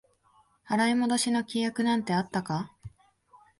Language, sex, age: Japanese, female, 19-29